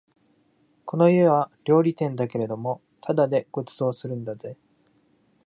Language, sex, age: Japanese, male, 19-29